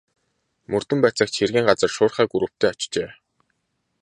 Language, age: Mongolian, 19-29